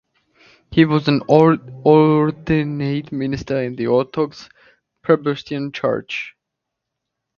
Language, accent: English, United States English